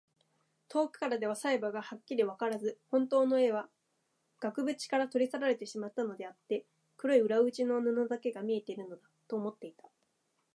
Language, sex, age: Japanese, female, 19-29